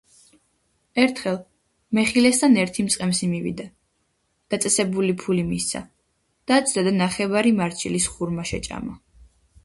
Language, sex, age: Georgian, female, under 19